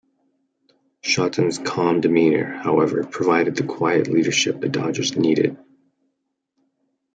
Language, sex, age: English, male, 19-29